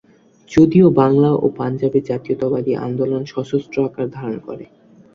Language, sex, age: Bengali, male, under 19